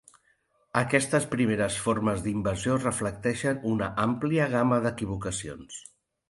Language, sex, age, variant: Catalan, male, 50-59, Central